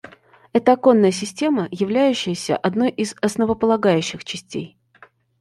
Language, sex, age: Russian, female, 30-39